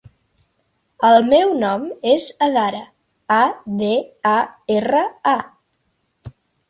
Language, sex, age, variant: Catalan, female, under 19, Central